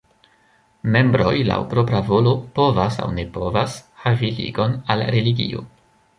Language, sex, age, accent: Esperanto, male, 19-29, Internacia